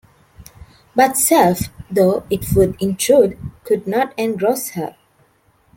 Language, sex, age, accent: English, female, 19-29, India and South Asia (India, Pakistan, Sri Lanka)